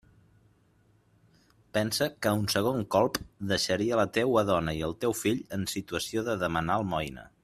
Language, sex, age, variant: Catalan, male, 30-39, Central